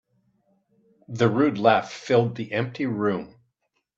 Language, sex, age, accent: English, male, 60-69, Canadian English